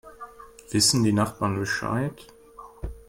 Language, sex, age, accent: German, male, 30-39, Deutschland Deutsch